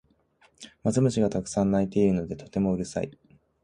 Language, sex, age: Japanese, male, 19-29